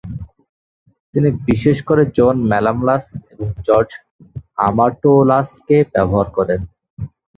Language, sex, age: Bengali, male, 19-29